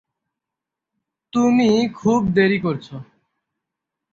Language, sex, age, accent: Bengali, male, under 19, চলিত